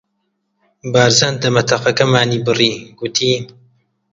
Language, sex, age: Central Kurdish, male, under 19